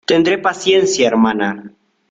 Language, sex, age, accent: Spanish, male, 19-29, México